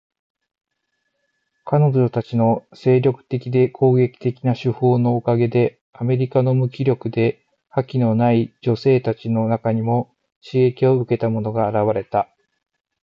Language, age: Japanese, 40-49